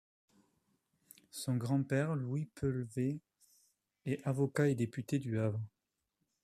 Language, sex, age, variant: French, male, 40-49, Français de métropole